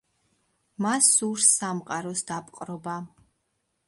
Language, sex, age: Georgian, female, 19-29